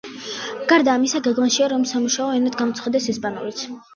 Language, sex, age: Georgian, female, under 19